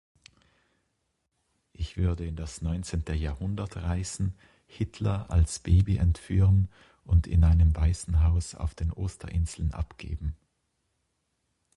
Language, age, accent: German, 40-49, Österreichisches Deutsch